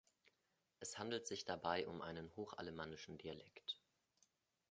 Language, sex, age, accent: German, male, 30-39, Deutschland Deutsch